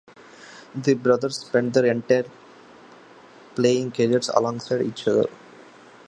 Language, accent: English, India and South Asia (India, Pakistan, Sri Lanka)